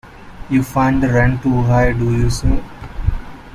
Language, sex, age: English, male, 19-29